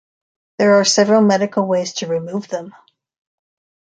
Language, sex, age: English, female, 60-69